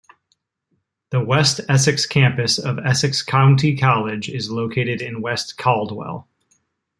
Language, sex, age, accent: English, male, 40-49, United States English